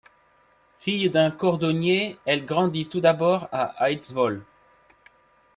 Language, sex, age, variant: French, male, 40-49, Français de métropole